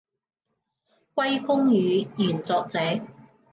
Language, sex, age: Cantonese, female, 30-39